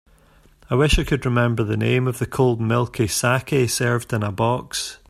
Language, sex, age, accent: English, male, 40-49, Scottish English